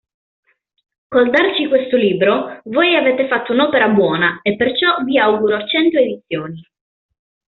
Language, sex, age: Italian, female, 19-29